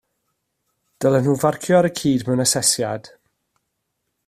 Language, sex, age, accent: Welsh, male, 30-39, Y Deyrnas Unedig Cymraeg